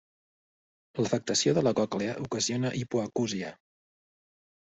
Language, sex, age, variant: Catalan, male, 40-49, Central